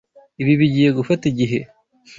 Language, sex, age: Kinyarwanda, male, 19-29